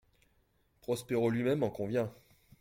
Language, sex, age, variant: French, male, 40-49, Français de métropole